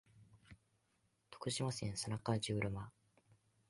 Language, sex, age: Japanese, male, 19-29